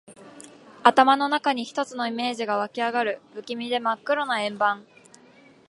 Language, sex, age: Japanese, female, 19-29